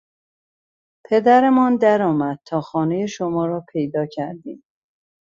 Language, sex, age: Persian, female, 40-49